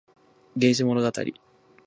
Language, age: Japanese, 19-29